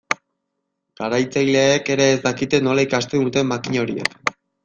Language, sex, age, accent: Basque, male, 19-29, Erdialdekoa edo Nafarra (Gipuzkoa, Nafarroa)